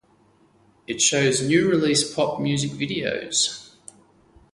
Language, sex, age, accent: English, male, 40-49, Australian English